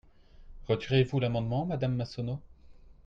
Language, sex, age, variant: French, male, 30-39, Français de métropole